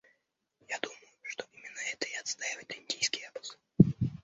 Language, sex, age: Russian, male, under 19